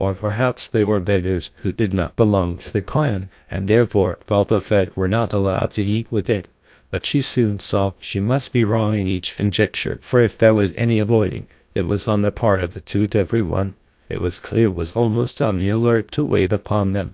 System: TTS, GlowTTS